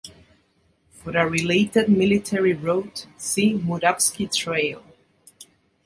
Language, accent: English, United States English